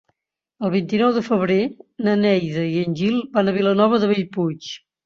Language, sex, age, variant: Catalan, female, 70-79, Central